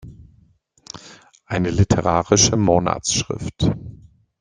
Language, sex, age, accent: German, male, 50-59, Deutschland Deutsch